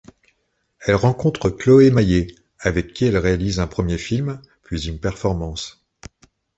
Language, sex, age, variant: French, male, 50-59, Français de métropole